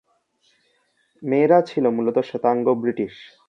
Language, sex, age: Bengali, male, under 19